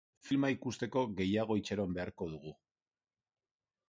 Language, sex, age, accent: Basque, male, 40-49, Erdialdekoa edo Nafarra (Gipuzkoa, Nafarroa)